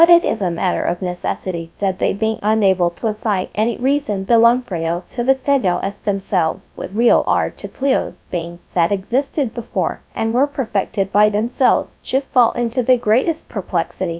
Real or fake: fake